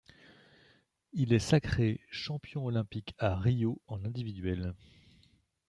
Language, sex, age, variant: French, male, 50-59, Français de métropole